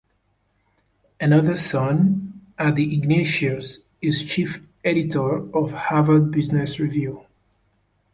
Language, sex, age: English, male, 30-39